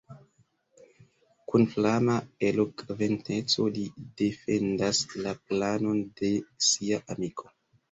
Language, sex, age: Esperanto, male, 19-29